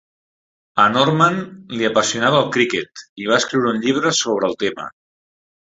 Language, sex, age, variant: Catalan, male, 40-49, Central